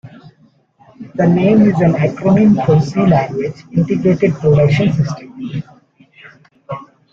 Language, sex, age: English, male, 19-29